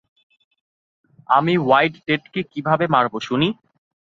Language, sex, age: Bengali, male, 19-29